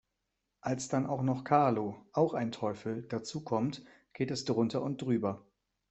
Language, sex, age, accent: German, male, 19-29, Deutschland Deutsch